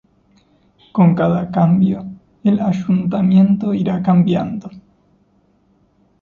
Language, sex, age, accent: Spanish, male, 30-39, Rioplatense: Argentina, Uruguay, este de Bolivia, Paraguay